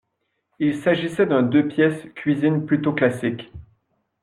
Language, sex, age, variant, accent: French, male, 19-29, Français d'Amérique du Nord, Français du Canada